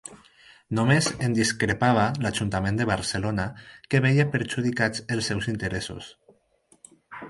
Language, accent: Catalan, valencià